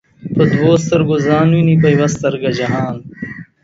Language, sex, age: Pashto, male, 19-29